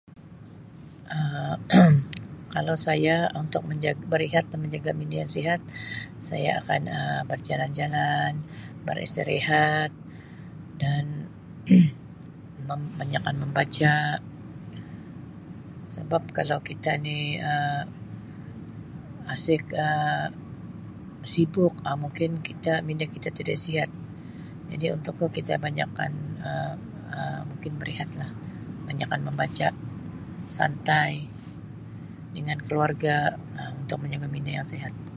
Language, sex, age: Sabah Malay, female, 50-59